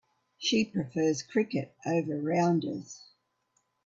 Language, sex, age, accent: English, female, 70-79, Australian English